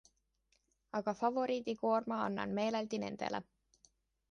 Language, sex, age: Estonian, female, 19-29